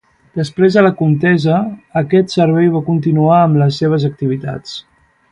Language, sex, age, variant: Catalan, male, 19-29, Central